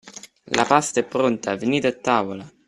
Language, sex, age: Italian, male, 19-29